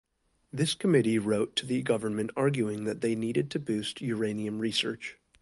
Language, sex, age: English, male, 19-29